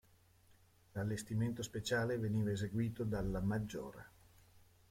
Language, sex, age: Italian, male, 50-59